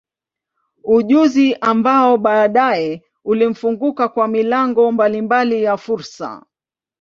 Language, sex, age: Swahili, female, 50-59